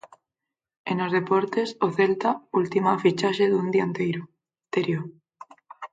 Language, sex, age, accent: Galician, female, 19-29, Normativo (estándar)